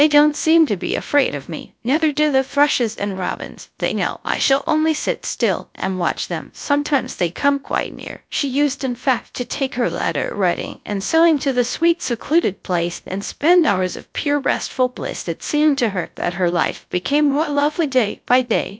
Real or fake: fake